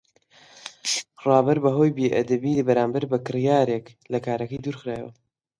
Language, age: Central Kurdish, 19-29